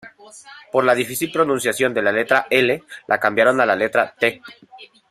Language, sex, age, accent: Spanish, male, 30-39, México